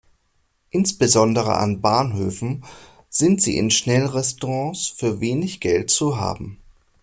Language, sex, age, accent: German, male, 30-39, Deutschland Deutsch